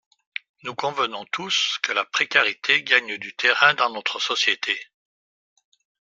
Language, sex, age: French, male, 60-69